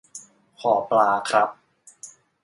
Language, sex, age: Thai, male, 19-29